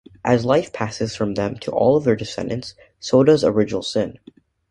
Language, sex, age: English, male, under 19